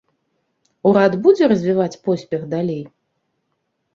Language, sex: Belarusian, female